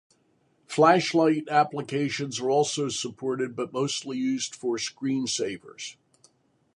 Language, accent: English, United States English